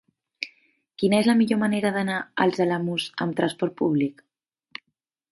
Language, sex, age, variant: Catalan, female, 19-29, Nord-Occidental